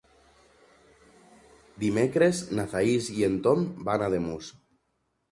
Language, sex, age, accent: Catalan, male, 30-39, valencià